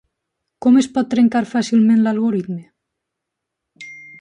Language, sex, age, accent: Catalan, female, 30-39, valencià